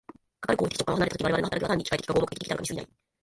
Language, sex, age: Japanese, female, 19-29